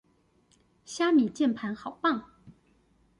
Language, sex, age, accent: Chinese, female, 40-49, 出生地：臺北市